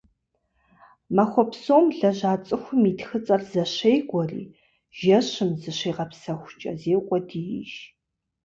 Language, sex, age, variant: Kabardian, female, 40-49, Адыгэбзэ (Къэбэрдей, Кирил, Урысей)